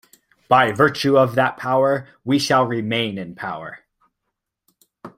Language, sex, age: English, male, 19-29